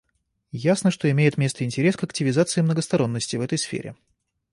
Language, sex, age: Russian, male, 30-39